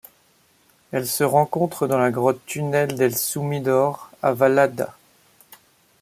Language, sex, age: French, male, 40-49